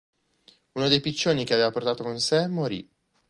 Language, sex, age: Italian, male, 19-29